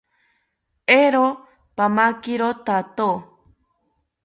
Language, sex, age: South Ucayali Ashéninka, female, under 19